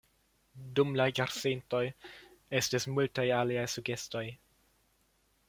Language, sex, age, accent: Esperanto, male, 19-29, Internacia